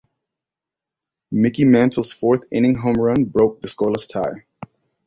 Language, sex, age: English, male, 19-29